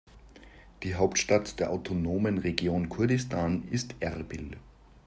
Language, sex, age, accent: German, male, 50-59, Österreichisches Deutsch